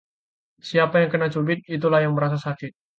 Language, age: Indonesian, 19-29